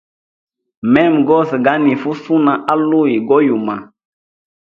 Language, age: Hemba, 19-29